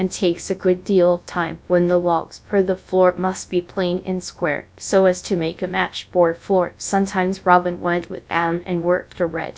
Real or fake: fake